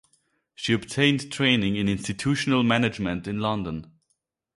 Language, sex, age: English, male, 19-29